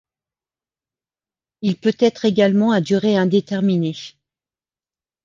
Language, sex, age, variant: French, female, 50-59, Français de métropole